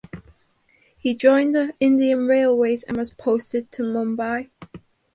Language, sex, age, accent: English, female, under 19, England English